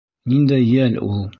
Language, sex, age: Bashkir, male, 60-69